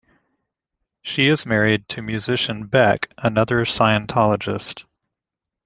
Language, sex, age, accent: English, male, 50-59, United States English